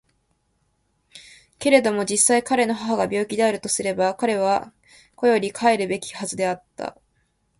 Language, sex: Japanese, female